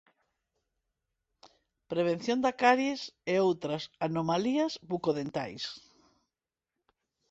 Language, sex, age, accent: Galician, female, 50-59, Normativo (estándar); Neofalante